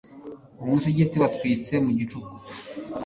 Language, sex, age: Kinyarwanda, male, 30-39